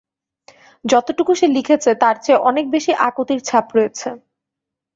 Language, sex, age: Bengali, female, 19-29